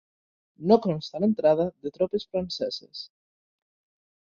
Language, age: Catalan, under 19